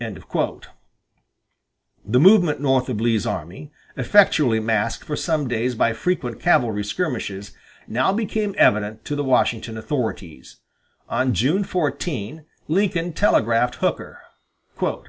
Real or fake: real